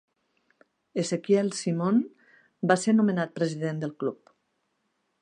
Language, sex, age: Catalan, female, 50-59